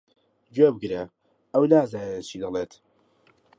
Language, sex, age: Central Kurdish, male, under 19